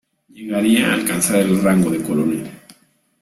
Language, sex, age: Spanish, male, 40-49